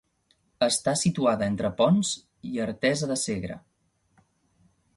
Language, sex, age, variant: Catalan, male, 19-29, Central